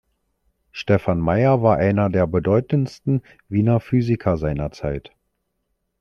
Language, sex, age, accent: German, male, 40-49, Deutschland Deutsch